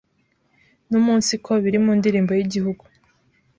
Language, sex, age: Kinyarwanda, female, 19-29